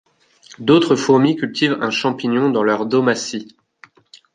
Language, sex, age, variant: French, male, 19-29, Français de métropole